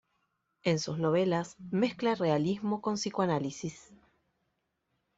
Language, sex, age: Spanish, female, 30-39